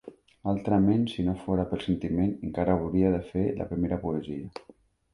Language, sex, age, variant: Catalan, male, 40-49, Central